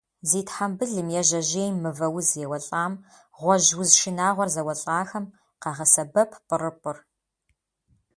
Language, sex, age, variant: Kabardian, female, 30-39, Адыгэбзэ (Къэбэрдей, Кирил, псоми зэдай)